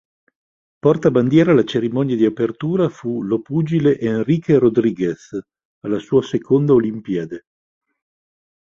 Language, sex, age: Italian, male, 50-59